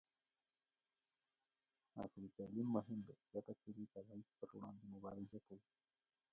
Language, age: Pashto, 19-29